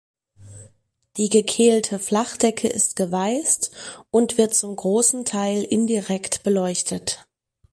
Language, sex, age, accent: German, female, 30-39, Deutschland Deutsch